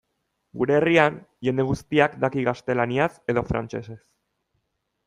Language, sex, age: Basque, male, 30-39